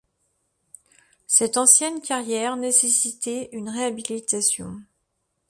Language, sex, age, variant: French, female, 40-49, Français de métropole